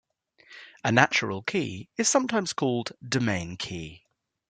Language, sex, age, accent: English, male, 19-29, England English